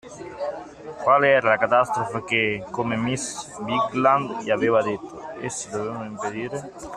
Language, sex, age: Italian, male, 30-39